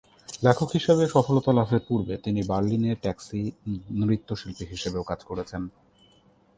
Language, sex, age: Bengali, male, 19-29